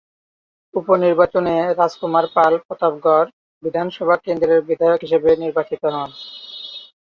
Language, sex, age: Bengali, male, 19-29